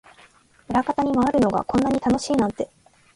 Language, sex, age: Japanese, female, 19-29